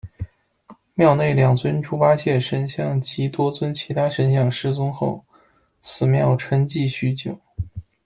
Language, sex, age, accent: Chinese, male, 30-39, 出生地：北京市